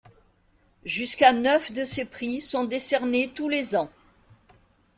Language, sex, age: French, female, 60-69